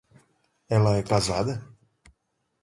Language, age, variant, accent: Portuguese, 19-29, Portuguese (Brasil), Nordestino